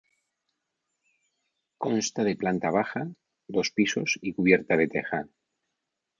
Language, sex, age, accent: Spanish, male, 50-59, España: Norte peninsular (Asturias, Castilla y León, Cantabria, País Vasco, Navarra, Aragón, La Rioja, Guadalajara, Cuenca)